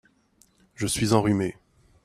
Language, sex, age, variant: French, male, 30-39, Français de métropole